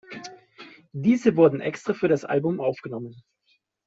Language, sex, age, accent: German, male, 30-39, Deutschland Deutsch